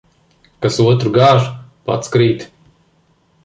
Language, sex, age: Latvian, male, 30-39